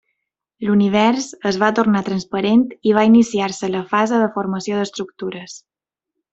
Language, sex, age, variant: Catalan, female, 19-29, Balear